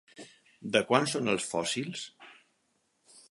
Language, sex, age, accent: Catalan, male, 50-59, mallorquí